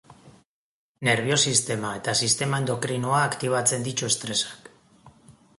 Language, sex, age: Basque, male, 50-59